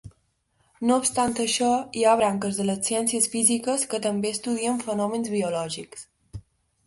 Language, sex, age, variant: Catalan, female, under 19, Balear